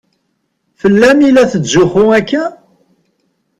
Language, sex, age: Kabyle, male, 50-59